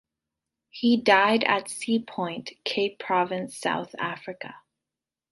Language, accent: English, Canadian English